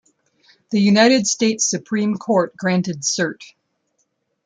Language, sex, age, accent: English, female, 50-59, United States English